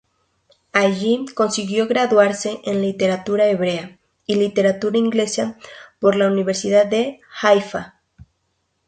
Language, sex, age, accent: Spanish, female, 19-29, México